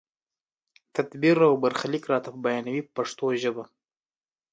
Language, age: Pashto, 19-29